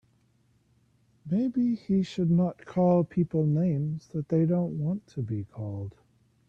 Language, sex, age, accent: English, male, 40-49, United States English